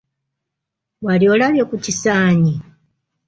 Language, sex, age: Ganda, female, 60-69